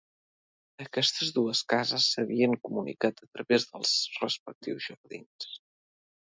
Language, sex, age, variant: Catalan, male, under 19, Central